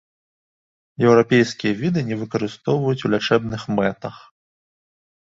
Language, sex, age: Belarusian, male, 19-29